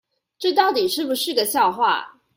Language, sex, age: Chinese, female, 19-29